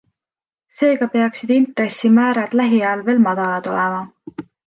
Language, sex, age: Estonian, female, 19-29